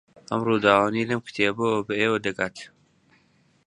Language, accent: Central Kurdish, سۆرانی